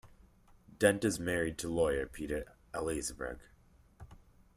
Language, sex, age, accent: English, male, 19-29, United States English